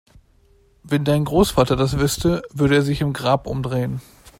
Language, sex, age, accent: German, male, 19-29, Deutschland Deutsch